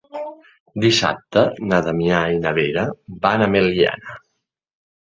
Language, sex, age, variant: Catalan, male, 30-39, Central